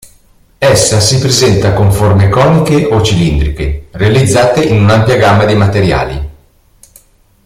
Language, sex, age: Italian, male, 50-59